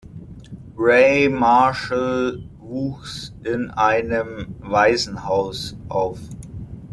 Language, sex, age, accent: German, male, 30-39, Deutschland Deutsch